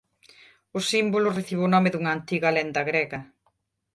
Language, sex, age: Galician, female, 50-59